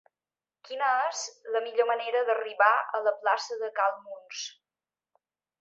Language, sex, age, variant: Catalan, female, 40-49, Balear